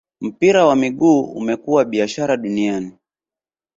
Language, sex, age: Swahili, male, 30-39